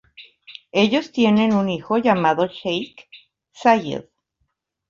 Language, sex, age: Spanish, female, 50-59